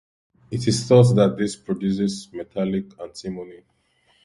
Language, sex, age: English, male, 19-29